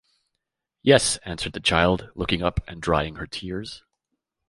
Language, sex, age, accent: English, male, 40-49, Canadian English